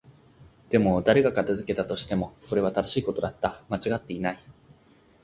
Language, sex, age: Japanese, male, under 19